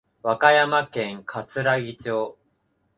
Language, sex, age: Japanese, male, 19-29